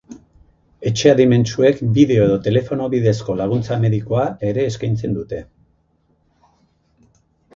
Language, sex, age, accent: Basque, male, 50-59, Erdialdekoa edo Nafarra (Gipuzkoa, Nafarroa)